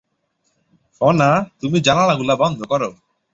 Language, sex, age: Bengali, male, 19-29